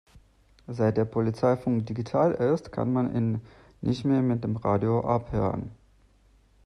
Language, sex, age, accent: German, male, 30-39, Deutschland Deutsch